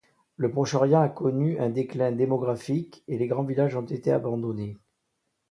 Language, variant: French, Français de métropole